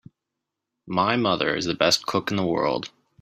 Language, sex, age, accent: English, male, 19-29, United States English